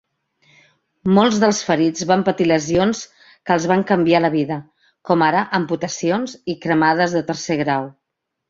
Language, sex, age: Catalan, female, 40-49